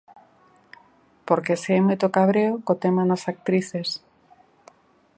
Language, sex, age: Galician, female, 40-49